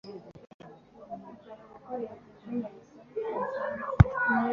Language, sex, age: Kinyarwanda, female, 30-39